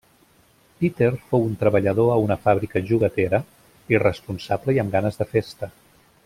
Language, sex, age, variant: Catalan, male, 50-59, Central